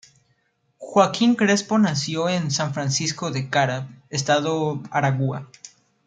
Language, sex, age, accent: Spanish, male, under 19, México